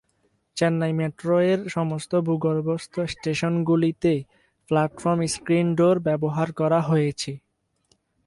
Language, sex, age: Bengali, male, 19-29